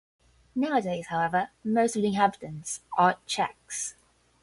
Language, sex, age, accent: English, female, 19-29, United States English; England English